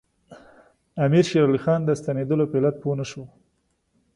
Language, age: Pashto, 30-39